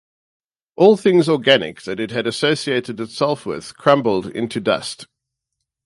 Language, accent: English, Southern African (South Africa, Zimbabwe, Namibia)